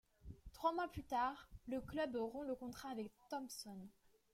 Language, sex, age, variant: French, female, under 19, Français de métropole